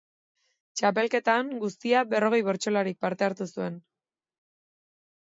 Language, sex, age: Basque, female, 30-39